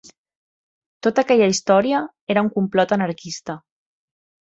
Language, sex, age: Catalan, female, 30-39